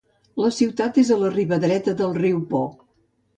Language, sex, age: Catalan, female, 70-79